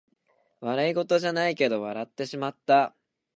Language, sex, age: Japanese, male, 19-29